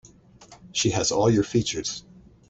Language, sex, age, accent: English, male, 70-79, United States English